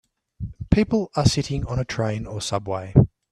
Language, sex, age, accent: English, male, 30-39, Australian English